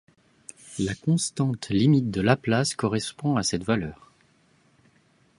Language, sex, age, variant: French, male, 19-29, Français de métropole